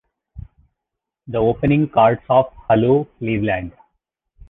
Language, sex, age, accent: English, male, 30-39, United States English